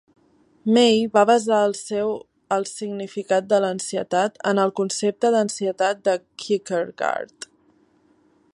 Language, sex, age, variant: Catalan, female, 19-29, Central